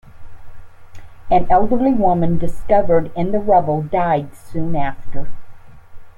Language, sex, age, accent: English, female, 70-79, United States English